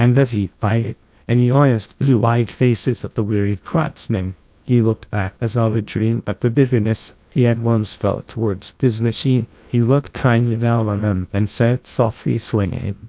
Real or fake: fake